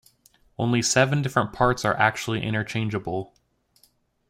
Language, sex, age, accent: English, male, 19-29, United States English